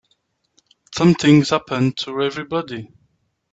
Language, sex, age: English, male, 30-39